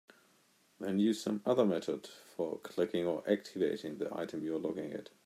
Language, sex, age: English, male, 40-49